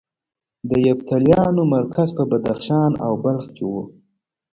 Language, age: Pashto, 19-29